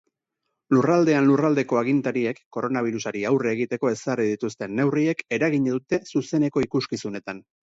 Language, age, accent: Basque, 40-49, Erdialdekoa edo Nafarra (Gipuzkoa, Nafarroa)